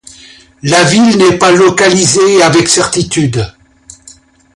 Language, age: French, 70-79